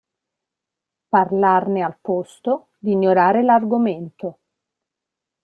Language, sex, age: Italian, female, 40-49